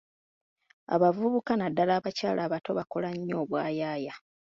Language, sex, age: Ganda, female, 30-39